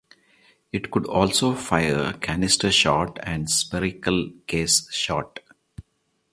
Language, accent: English, India and South Asia (India, Pakistan, Sri Lanka)